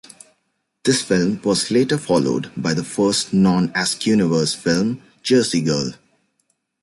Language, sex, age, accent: English, male, 19-29, United States English